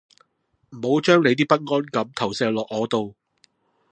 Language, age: Cantonese, 30-39